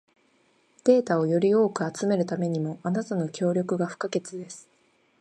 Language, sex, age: Japanese, female, 19-29